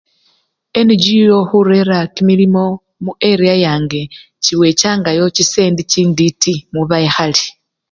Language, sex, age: Luyia, female, 50-59